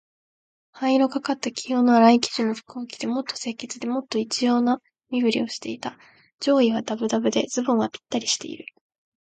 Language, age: Japanese, 19-29